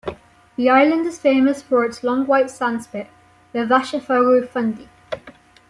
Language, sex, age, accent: English, female, under 19, England English